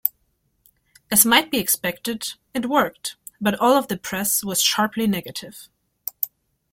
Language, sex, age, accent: English, female, 19-29, United States English